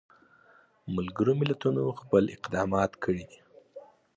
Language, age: Pashto, 19-29